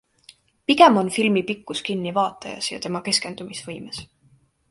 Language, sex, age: Estonian, female, 19-29